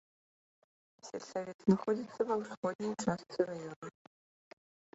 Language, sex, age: Belarusian, female, 19-29